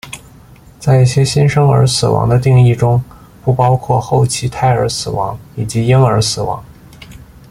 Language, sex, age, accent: Chinese, male, 19-29, 出生地：北京市